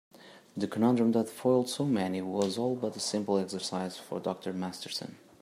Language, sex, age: English, male, 30-39